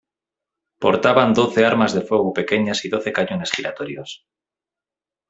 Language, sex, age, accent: Spanish, male, 19-29, España: Norte peninsular (Asturias, Castilla y León, Cantabria, País Vasco, Navarra, Aragón, La Rioja, Guadalajara, Cuenca)